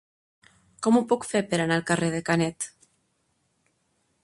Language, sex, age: Catalan, female, 30-39